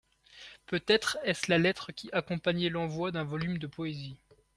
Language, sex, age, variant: French, male, 19-29, Français de métropole